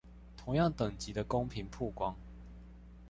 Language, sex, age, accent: Chinese, male, 19-29, 出生地：彰化縣